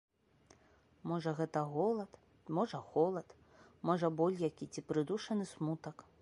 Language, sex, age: Belarusian, female, 30-39